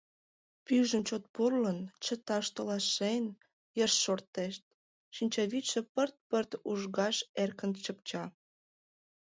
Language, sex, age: Mari, female, 19-29